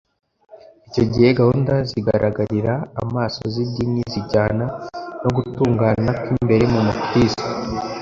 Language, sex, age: Kinyarwanda, male, under 19